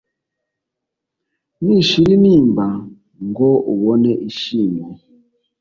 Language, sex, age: Kinyarwanda, male, 40-49